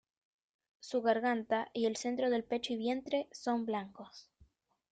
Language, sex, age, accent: Spanish, female, under 19, Chileno: Chile, Cuyo